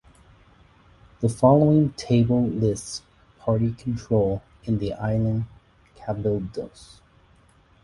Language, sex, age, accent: English, male, 40-49, United States English